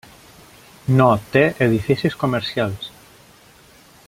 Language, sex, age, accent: Catalan, male, 30-39, valencià